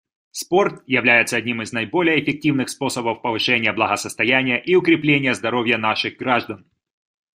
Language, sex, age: Russian, male, 30-39